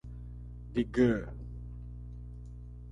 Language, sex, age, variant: Portuguese, male, 40-49, Portuguese (Brasil)